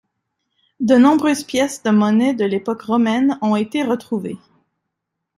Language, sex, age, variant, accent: French, female, 19-29, Français d'Amérique du Nord, Français du Canada